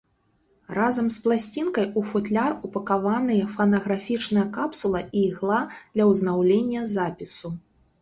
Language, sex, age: Belarusian, female, 40-49